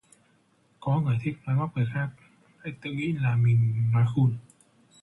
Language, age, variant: Vietnamese, 19-29, Hà Nội